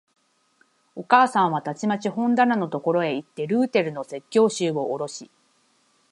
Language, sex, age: Japanese, female, 30-39